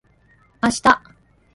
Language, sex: Japanese, female